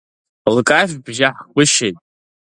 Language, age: Abkhazian, under 19